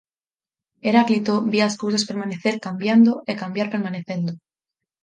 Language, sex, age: Galician, female, 19-29